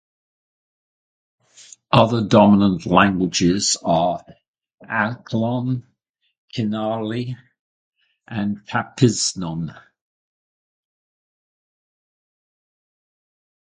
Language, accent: English, England English